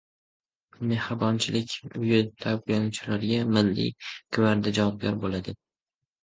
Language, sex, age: Uzbek, male, under 19